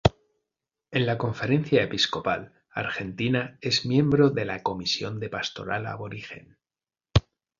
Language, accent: Spanish, España: Centro-Sur peninsular (Madrid, Toledo, Castilla-La Mancha)